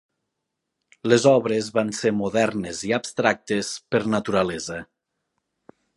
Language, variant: Catalan, Nord-Occidental